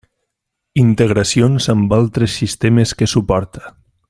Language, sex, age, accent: Catalan, male, 19-29, valencià